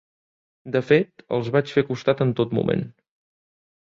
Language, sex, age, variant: Catalan, male, 19-29, Central